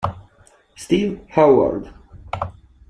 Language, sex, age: Italian, male, 30-39